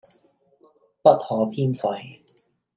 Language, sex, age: Cantonese, male, 19-29